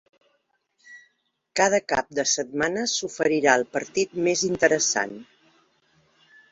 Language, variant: Catalan, Central